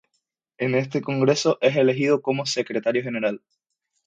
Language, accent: Spanish, España: Islas Canarias